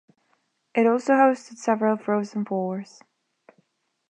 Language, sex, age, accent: English, female, 19-29, United States English